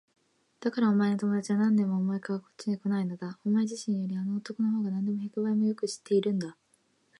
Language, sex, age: Japanese, female, 19-29